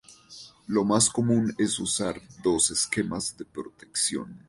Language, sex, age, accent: Spanish, male, 19-29, Andino-Pacífico: Colombia, Perú, Ecuador, oeste de Bolivia y Venezuela andina